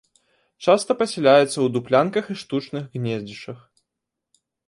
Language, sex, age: Belarusian, male, 19-29